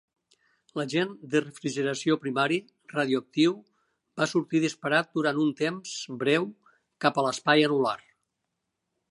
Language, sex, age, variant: Catalan, male, 60-69, Nord-Occidental